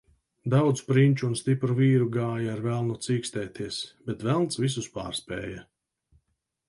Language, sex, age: Latvian, male, 50-59